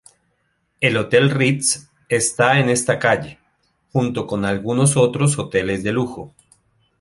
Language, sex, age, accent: Spanish, male, 40-49, Andino-Pacífico: Colombia, Perú, Ecuador, oeste de Bolivia y Venezuela andina